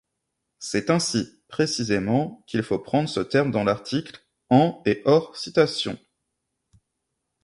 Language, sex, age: French, male, 30-39